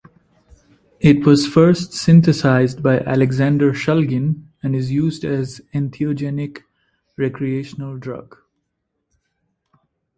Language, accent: English, India and South Asia (India, Pakistan, Sri Lanka)